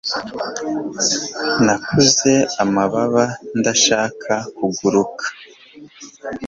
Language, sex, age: Kinyarwanda, male, 19-29